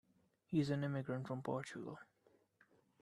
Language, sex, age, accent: English, male, 19-29, India and South Asia (India, Pakistan, Sri Lanka)